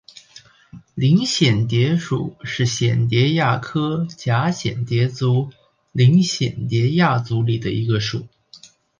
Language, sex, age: Chinese, male, 19-29